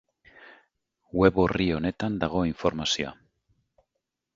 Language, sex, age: Basque, male, 40-49